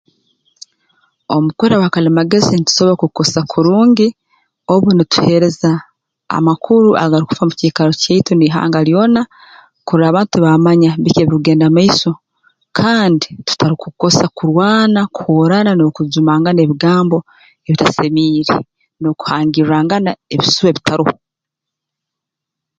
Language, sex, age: Tooro, female, 30-39